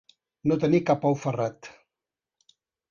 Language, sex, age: Catalan, male, 70-79